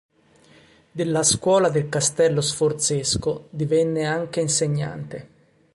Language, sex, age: Italian, male, 40-49